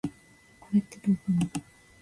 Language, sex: Japanese, female